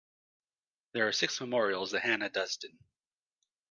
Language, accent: English, United States English